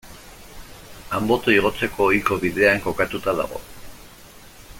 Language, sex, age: Basque, male, 50-59